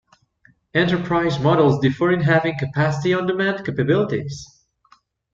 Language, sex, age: English, male, 19-29